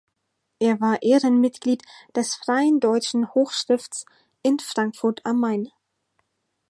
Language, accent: German, Deutschland Deutsch